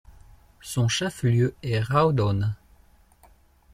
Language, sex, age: French, male, 30-39